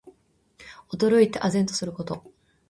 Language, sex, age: Japanese, female, 19-29